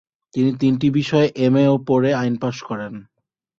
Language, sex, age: Bengali, male, 19-29